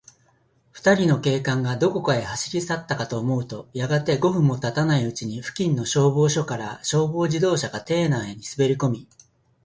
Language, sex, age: Japanese, male, 60-69